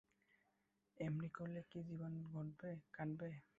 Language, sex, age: Bengali, male, under 19